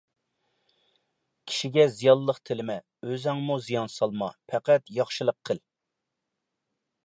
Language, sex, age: Uyghur, male, 40-49